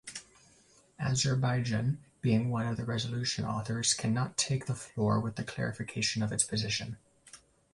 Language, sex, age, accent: English, male, 19-29, United States English